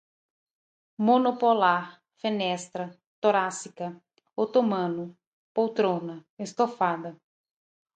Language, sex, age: Portuguese, female, 30-39